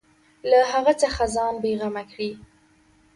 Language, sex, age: Pashto, female, under 19